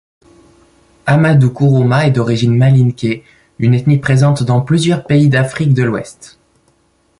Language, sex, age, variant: French, male, 19-29, Français de métropole